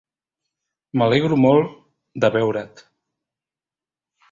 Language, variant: Catalan, Central